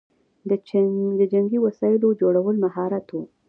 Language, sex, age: Pashto, female, 19-29